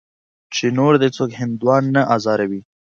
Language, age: Pashto, 19-29